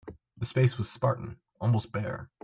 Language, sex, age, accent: English, male, under 19, United States English